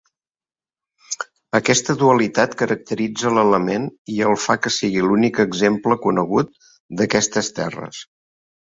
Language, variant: Catalan, Central